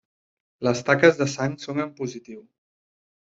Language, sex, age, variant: Catalan, male, 30-39, Central